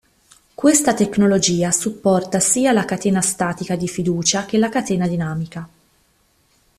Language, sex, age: Italian, female, 19-29